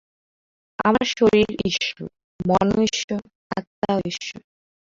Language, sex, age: Bengali, female, 19-29